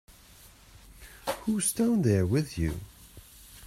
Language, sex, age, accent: English, male, 30-39, United States English